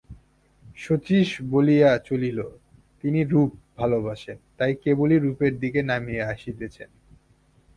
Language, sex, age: Bengali, male, 19-29